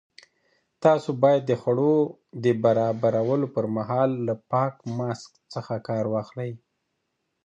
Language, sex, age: Pashto, male, 30-39